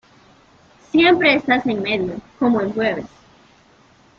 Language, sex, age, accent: Spanish, female, 19-29, América central